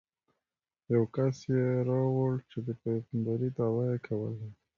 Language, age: Pashto, 19-29